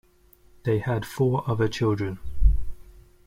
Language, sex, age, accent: English, male, 30-39, England English